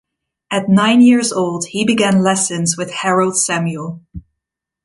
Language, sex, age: English, female, 19-29